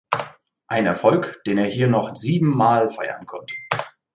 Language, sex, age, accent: German, male, 19-29, Deutschland Deutsch